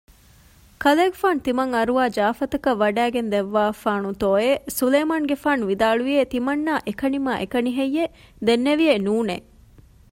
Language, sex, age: Divehi, female, 30-39